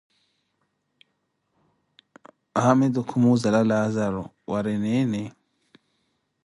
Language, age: Koti, 30-39